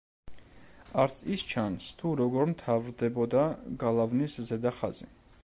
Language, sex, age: Georgian, male, 30-39